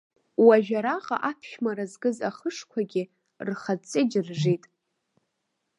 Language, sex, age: Abkhazian, female, under 19